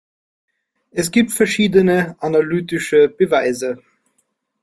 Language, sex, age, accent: German, male, 30-39, Österreichisches Deutsch